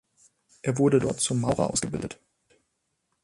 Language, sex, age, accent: German, female, 19-29, Deutschland Deutsch